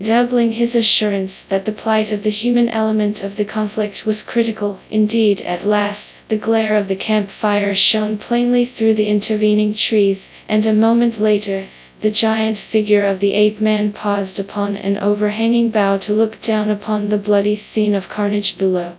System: TTS, FastPitch